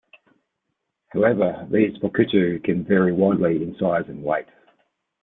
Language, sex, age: English, male, 40-49